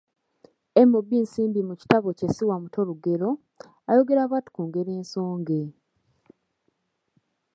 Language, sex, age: Ganda, female, 19-29